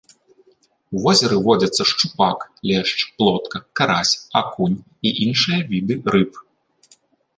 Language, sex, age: Belarusian, male, 30-39